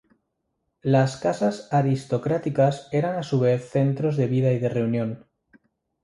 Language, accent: Spanish, España: Norte peninsular (Asturias, Castilla y León, Cantabria, País Vasco, Navarra, Aragón, La Rioja, Guadalajara, Cuenca)